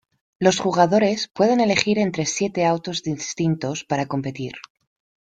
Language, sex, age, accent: Spanish, female, 30-39, España: Centro-Sur peninsular (Madrid, Toledo, Castilla-La Mancha)